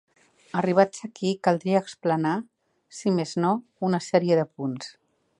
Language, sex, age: Catalan, female, 60-69